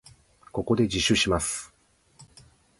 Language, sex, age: Japanese, male, 50-59